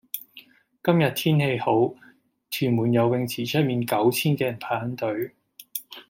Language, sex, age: Cantonese, male, 30-39